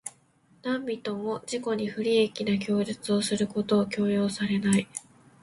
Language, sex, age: Japanese, female, 19-29